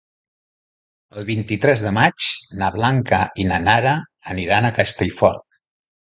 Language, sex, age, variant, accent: Catalan, male, 60-69, Central, central